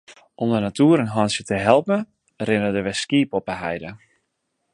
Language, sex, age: Western Frisian, male, 19-29